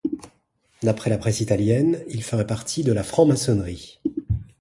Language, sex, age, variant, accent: French, male, 40-49, Français d'Europe, Français de Belgique